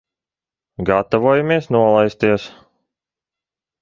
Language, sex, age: Latvian, male, 30-39